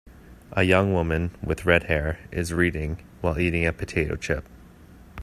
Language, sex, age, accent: English, male, 19-29, Canadian English